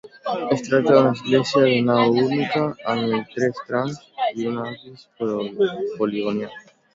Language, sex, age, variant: Catalan, male, under 19, Alacantí